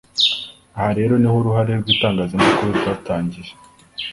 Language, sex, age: Kinyarwanda, male, 19-29